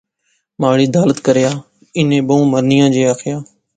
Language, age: Pahari-Potwari, 19-29